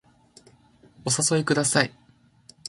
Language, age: Japanese, 19-29